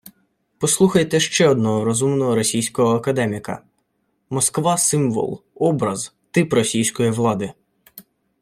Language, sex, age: Ukrainian, male, under 19